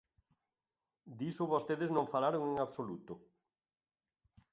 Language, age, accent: Galician, 60-69, Oriental (común en zona oriental)